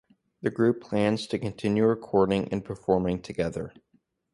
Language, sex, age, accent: English, male, under 19, United States English